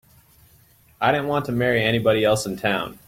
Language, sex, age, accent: English, male, 19-29, United States English